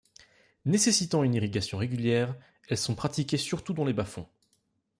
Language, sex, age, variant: French, male, 19-29, Français de métropole